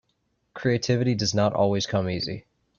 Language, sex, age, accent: English, male, 19-29, United States English